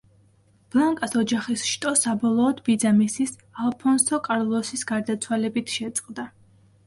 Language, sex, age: Georgian, female, 19-29